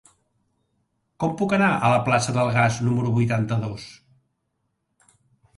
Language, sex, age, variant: Catalan, male, 60-69, Central